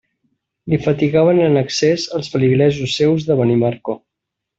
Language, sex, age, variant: Catalan, male, 30-39, Central